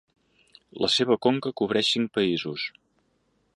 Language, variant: Catalan, Central